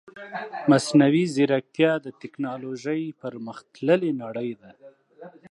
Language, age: Pashto, 30-39